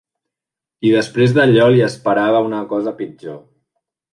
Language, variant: Catalan, Central